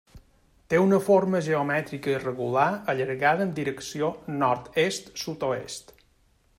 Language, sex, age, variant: Catalan, male, 40-49, Balear